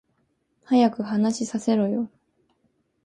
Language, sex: Japanese, female